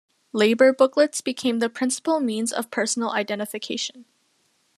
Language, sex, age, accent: English, female, under 19, United States English